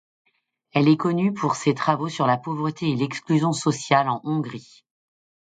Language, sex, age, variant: French, female, 40-49, Français de métropole